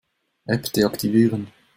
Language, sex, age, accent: German, male, 19-29, Schweizerdeutsch